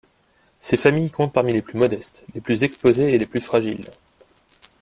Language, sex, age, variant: French, male, 19-29, Français de métropole